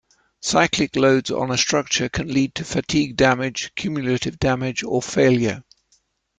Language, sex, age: English, male, 70-79